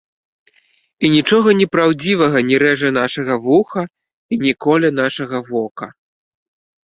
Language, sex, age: Belarusian, male, 30-39